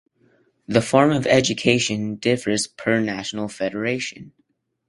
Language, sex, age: English, male, under 19